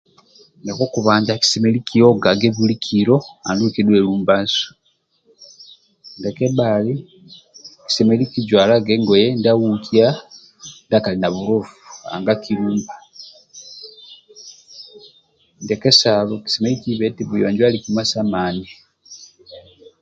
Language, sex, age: Amba (Uganda), male, 30-39